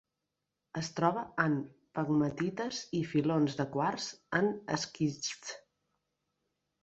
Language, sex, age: Catalan, female, 40-49